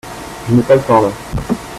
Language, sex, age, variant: French, male, 19-29, Français de métropole